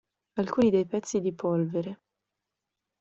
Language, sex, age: Italian, female, 19-29